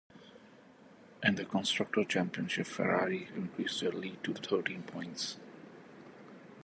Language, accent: English, India and South Asia (India, Pakistan, Sri Lanka)